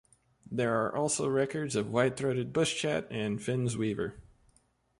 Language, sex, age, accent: English, male, 19-29, United States English